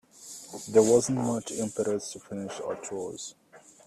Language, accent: English, West Indies and Bermuda (Bahamas, Bermuda, Jamaica, Trinidad)